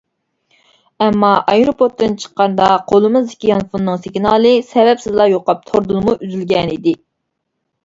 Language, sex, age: Uyghur, female, 19-29